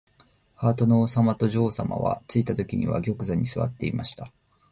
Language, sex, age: Japanese, male, 19-29